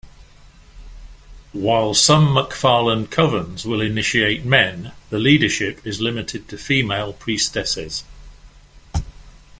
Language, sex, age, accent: English, male, 60-69, England English